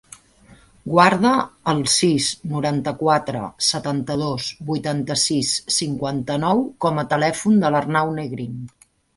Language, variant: Catalan, Central